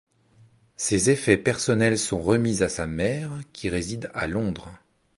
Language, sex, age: French, male, 40-49